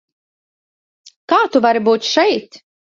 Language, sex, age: Latvian, female, 30-39